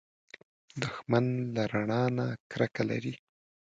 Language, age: Pashto, 19-29